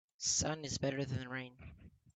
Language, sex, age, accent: English, male, under 19, Canadian English